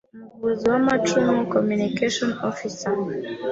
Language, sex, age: Kinyarwanda, female, 19-29